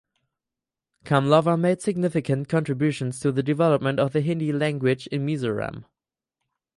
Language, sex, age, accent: English, male, 19-29, United States English